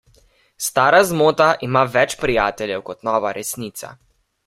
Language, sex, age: Slovenian, male, under 19